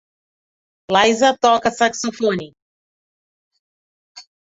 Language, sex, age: Portuguese, female, 50-59